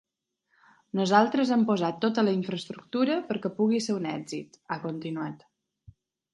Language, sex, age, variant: Catalan, female, 30-39, Balear